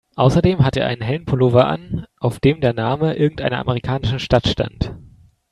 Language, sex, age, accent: German, male, 19-29, Deutschland Deutsch